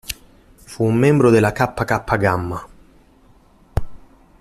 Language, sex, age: Italian, male, 40-49